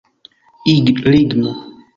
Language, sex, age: Esperanto, male, 19-29